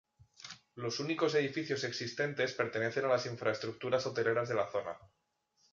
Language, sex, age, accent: Spanish, male, 30-39, España: Norte peninsular (Asturias, Castilla y León, Cantabria, País Vasco, Navarra, Aragón, La Rioja, Guadalajara, Cuenca)